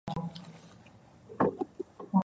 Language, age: Cantonese, 19-29